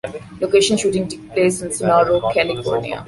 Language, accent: English, India and South Asia (India, Pakistan, Sri Lanka)